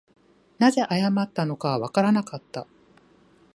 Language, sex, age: Japanese, female, 40-49